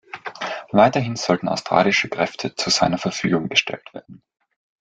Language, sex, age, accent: German, male, 19-29, Österreichisches Deutsch